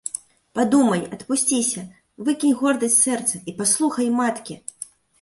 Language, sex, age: Belarusian, female, 30-39